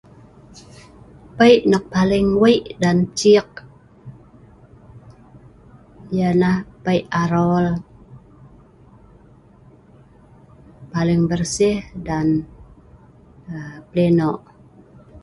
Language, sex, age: Sa'ban, female, 50-59